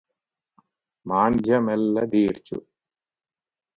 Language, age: Telugu, 50-59